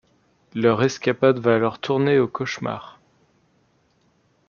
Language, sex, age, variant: French, male, 19-29, Français de métropole